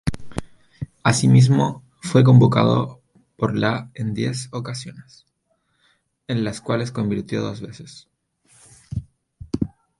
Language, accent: Spanish, Chileno: Chile, Cuyo